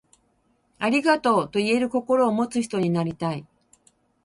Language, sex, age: Japanese, female, 60-69